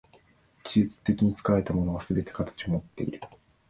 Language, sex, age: Japanese, male, 19-29